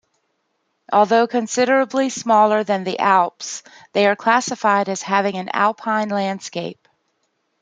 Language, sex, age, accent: English, female, 50-59, United States English